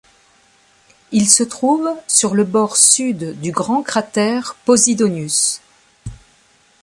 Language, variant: French, Français de métropole